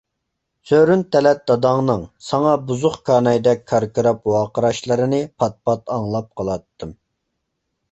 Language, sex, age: Uyghur, male, 19-29